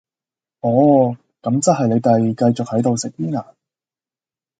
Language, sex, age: Cantonese, male, under 19